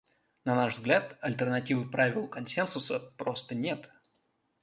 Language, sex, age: Russian, male, 19-29